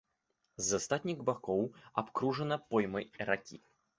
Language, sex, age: Belarusian, male, 19-29